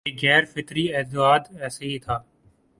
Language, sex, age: Urdu, male, 19-29